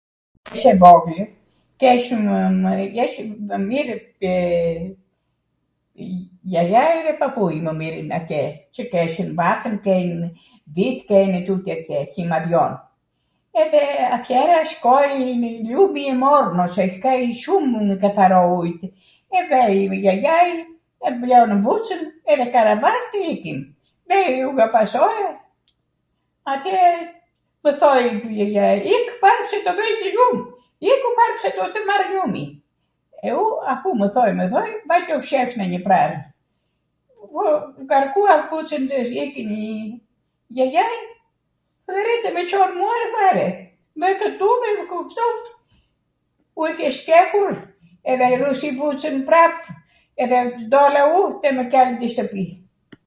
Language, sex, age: Arvanitika Albanian, female, 70-79